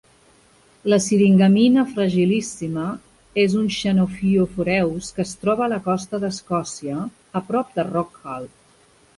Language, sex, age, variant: Catalan, female, 40-49, Central